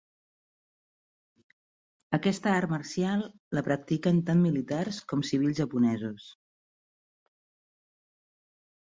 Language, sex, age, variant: Catalan, female, 40-49, Central